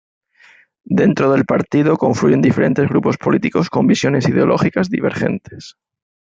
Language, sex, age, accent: Spanish, male, 40-49, España: Sur peninsular (Andalucia, Extremadura, Murcia)